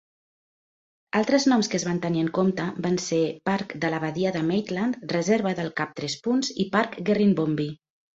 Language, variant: Catalan, Central